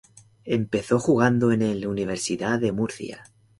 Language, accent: Spanish, España: Centro-Sur peninsular (Madrid, Toledo, Castilla-La Mancha)